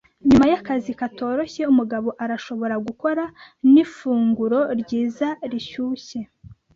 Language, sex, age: Kinyarwanda, male, 30-39